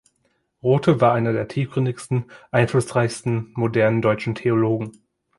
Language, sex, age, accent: German, male, 19-29, Deutschland Deutsch